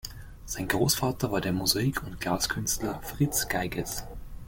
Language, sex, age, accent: German, male, 19-29, Österreichisches Deutsch